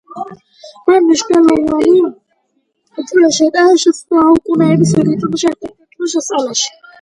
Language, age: Georgian, 30-39